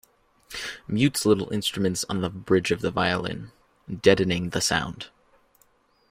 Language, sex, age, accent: English, male, 19-29, United States English